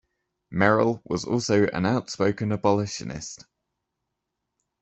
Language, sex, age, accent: English, male, 30-39, England English